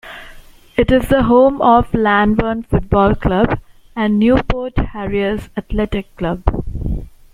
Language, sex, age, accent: English, female, 19-29, India and South Asia (India, Pakistan, Sri Lanka)